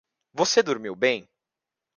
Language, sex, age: Portuguese, male, 19-29